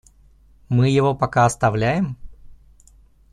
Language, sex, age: Russian, male, 30-39